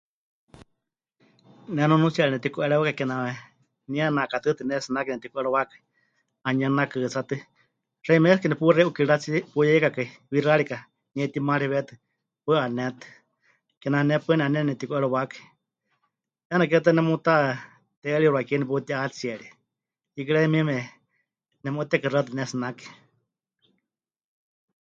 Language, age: Huichol, 50-59